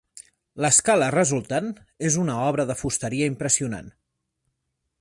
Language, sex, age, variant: Catalan, male, 30-39, Central